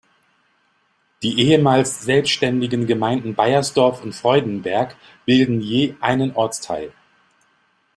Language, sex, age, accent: German, male, 40-49, Deutschland Deutsch